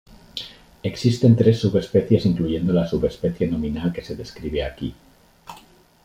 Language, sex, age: Spanish, male, 50-59